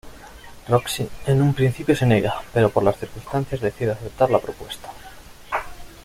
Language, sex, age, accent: Spanish, male, 30-39, España: Norte peninsular (Asturias, Castilla y León, Cantabria, País Vasco, Navarra, Aragón, La Rioja, Guadalajara, Cuenca)